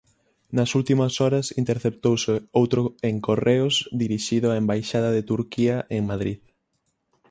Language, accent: Galician, Oriental (común en zona oriental); Normativo (estándar)